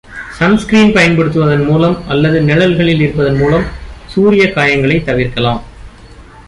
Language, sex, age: Tamil, male, 30-39